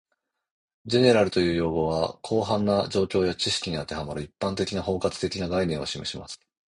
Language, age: Japanese, 30-39